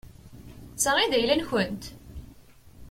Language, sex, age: Kabyle, female, 19-29